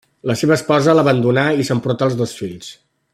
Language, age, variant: Catalan, 40-49, Central